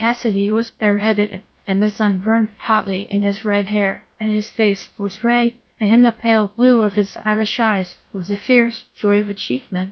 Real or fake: fake